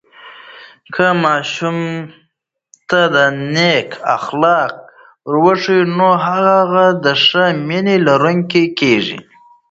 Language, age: Pashto, 19-29